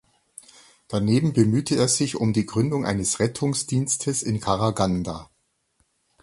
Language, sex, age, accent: German, male, 50-59, Deutschland Deutsch